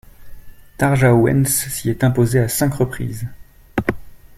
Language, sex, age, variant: French, male, 19-29, Français de métropole